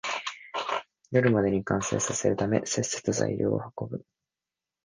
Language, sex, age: Japanese, male, 19-29